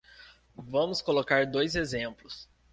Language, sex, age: Portuguese, male, 19-29